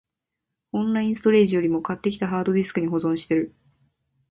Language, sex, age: Japanese, female, 19-29